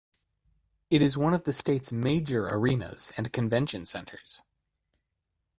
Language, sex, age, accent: English, male, 30-39, United States English